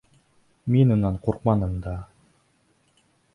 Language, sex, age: Bashkir, male, 19-29